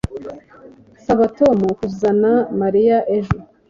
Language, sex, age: Kinyarwanda, female, 40-49